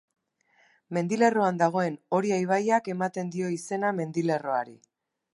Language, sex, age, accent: Basque, female, 30-39, Mendebalekoa (Araba, Bizkaia, Gipuzkoako mendebaleko herri batzuk)